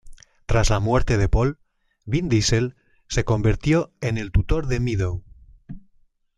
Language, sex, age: Spanish, male, 40-49